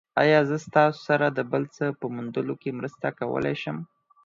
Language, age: Pashto, 19-29